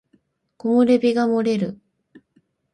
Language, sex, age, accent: Japanese, female, 19-29, 標準語